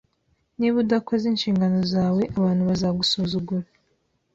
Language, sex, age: Kinyarwanda, female, 19-29